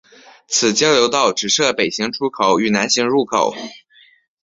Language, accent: Chinese, 出生地：辽宁省